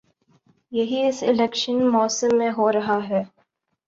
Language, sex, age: Urdu, female, 19-29